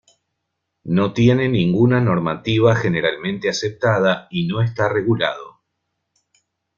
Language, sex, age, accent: Spanish, male, 50-59, Rioplatense: Argentina, Uruguay, este de Bolivia, Paraguay